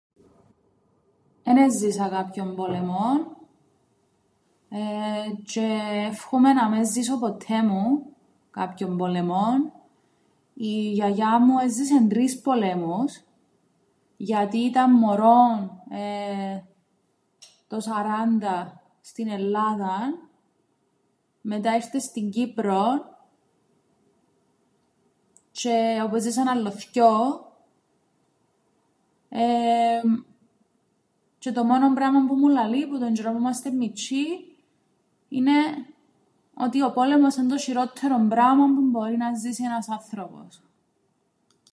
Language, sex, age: Greek, female, 30-39